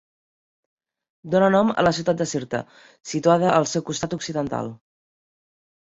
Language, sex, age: Catalan, female, 30-39